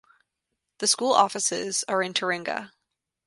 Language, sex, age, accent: English, female, 19-29, United States English